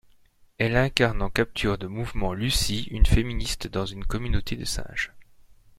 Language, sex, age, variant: French, male, 30-39, Français de métropole